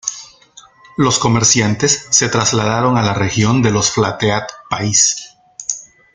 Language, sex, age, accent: Spanish, male, 40-49, Andino-Pacífico: Colombia, Perú, Ecuador, oeste de Bolivia y Venezuela andina